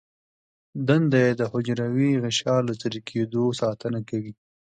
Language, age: Pashto, 19-29